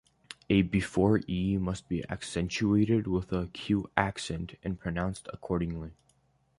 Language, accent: English, United States English